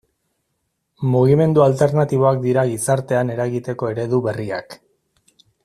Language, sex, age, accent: Basque, male, 40-49, Erdialdekoa edo Nafarra (Gipuzkoa, Nafarroa)